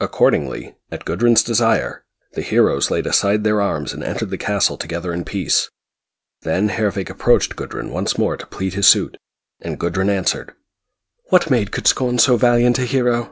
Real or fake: real